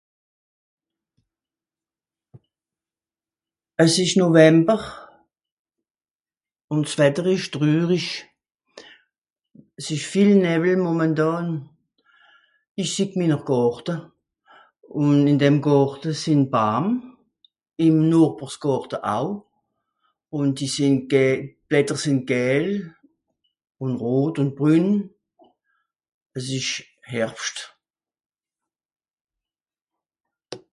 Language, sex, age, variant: Swiss German, female, 60-69, Nordniederàlemmànisch (Rishoffe, Zàwere, Bùsswìller, Hawenau, Brüemt, Stroossbùri, Molse, Dàmbàch, Schlettstàtt, Pfàlzbùri usw.)